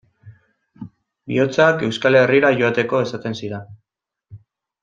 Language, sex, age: Basque, male, 19-29